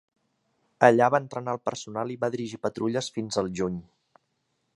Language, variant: Catalan, Central